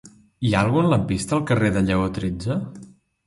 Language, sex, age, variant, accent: Catalan, male, under 19, Central, central